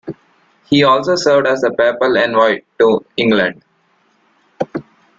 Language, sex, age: English, male, 19-29